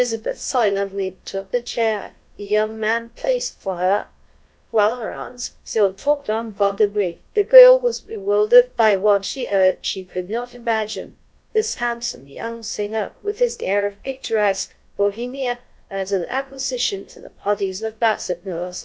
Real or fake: fake